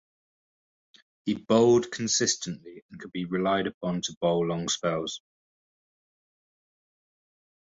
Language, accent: English, England English